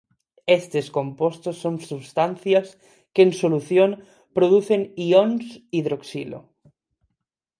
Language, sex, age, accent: Galician, male, 19-29, Neofalante